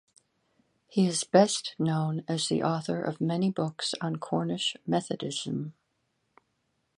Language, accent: English, United States English